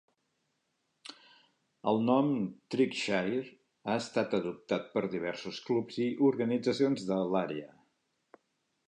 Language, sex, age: Catalan, male, 50-59